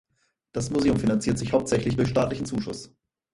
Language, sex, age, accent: German, male, 19-29, Deutschland Deutsch